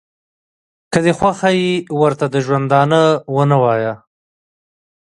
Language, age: Pashto, 30-39